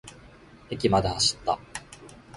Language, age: Japanese, 19-29